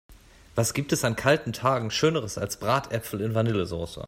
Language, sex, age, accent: German, male, 30-39, Deutschland Deutsch